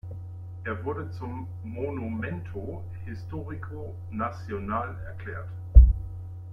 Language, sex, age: German, male, 50-59